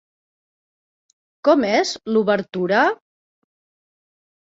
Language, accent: Catalan, Empordanès